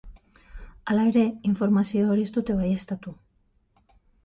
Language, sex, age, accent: Basque, female, 40-49, Mendebalekoa (Araba, Bizkaia, Gipuzkoako mendebaleko herri batzuk); Batua